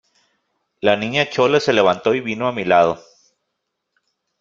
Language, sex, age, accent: Spanish, male, 30-39, México